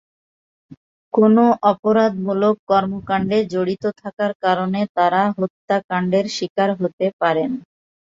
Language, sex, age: Bengali, male, under 19